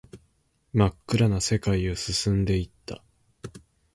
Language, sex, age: Japanese, male, 19-29